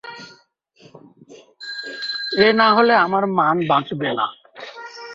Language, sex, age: Bengali, male, 30-39